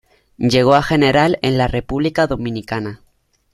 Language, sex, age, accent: Spanish, male, under 19, España: Sur peninsular (Andalucia, Extremadura, Murcia)